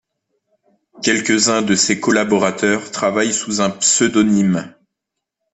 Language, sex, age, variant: French, male, 30-39, Français de métropole